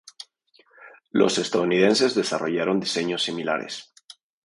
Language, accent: Spanish, México